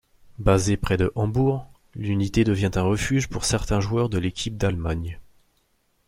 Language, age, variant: French, 30-39, Français de métropole